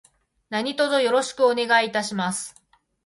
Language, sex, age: Japanese, female, 40-49